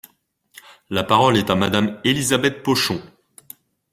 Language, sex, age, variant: French, male, 19-29, Français de métropole